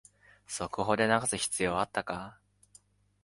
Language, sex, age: Japanese, male, 19-29